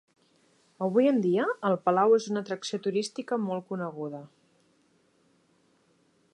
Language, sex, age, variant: Catalan, female, 30-39, Central